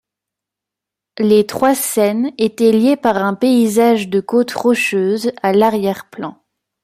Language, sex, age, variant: French, female, 19-29, Français de métropole